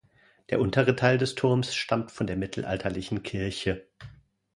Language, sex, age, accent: German, male, 40-49, Deutschland Deutsch